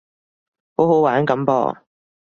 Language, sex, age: Cantonese, female, 19-29